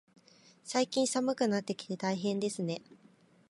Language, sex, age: Japanese, female, 19-29